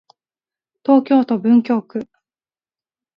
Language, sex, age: Japanese, female, 19-29